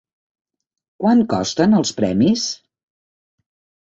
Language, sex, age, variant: Catalan, female, 60-69, Central